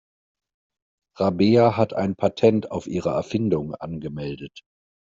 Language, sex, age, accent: German, male, 30-39, Deutschland Deutsch